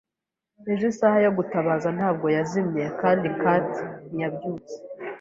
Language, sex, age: Kinyarwanda, female, 19-29